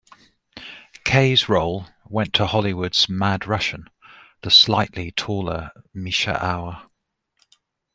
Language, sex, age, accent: English, male, 50-59, England English